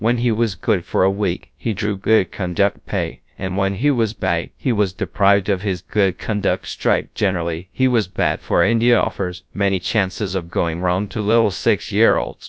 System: TTS, GradTTS